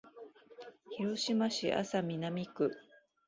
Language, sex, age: Japanese, female, 40-49